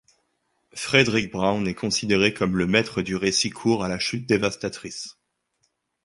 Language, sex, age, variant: French, male, 19-29, Français de métropole